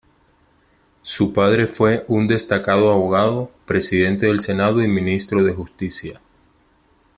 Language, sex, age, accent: Spanish, male, 19-29, Caribe: Cuba, Venezuela, Puerto Rico, República Dominicana, Panamá, Colombia caribeña, México caribeño, Costa del golfo de México